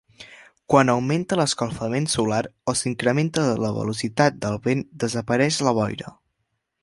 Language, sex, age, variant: Catalan, male, under 19, Central